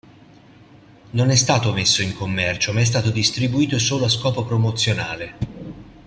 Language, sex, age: Italian, male, 40-49